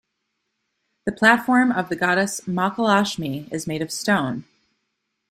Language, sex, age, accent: English, female, 30-39, United States English